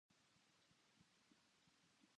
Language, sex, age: Japanese, female, under 19